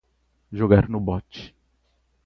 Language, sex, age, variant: Portuguese, male, 30-39, Portuguese (Brasil)